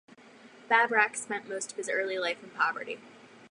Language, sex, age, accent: English, female, under 19, United States English